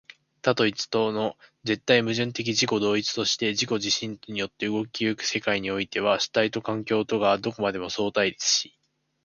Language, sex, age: Japanese, male, 19-29